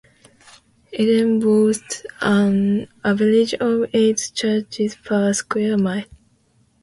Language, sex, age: English, female, 19-29